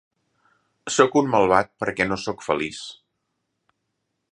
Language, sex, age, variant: Catalan, male, 50-59, Central